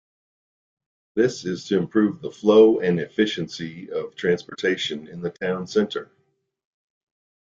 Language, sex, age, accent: English, male, 40-49, United States English